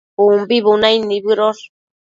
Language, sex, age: Matsés, female, under 19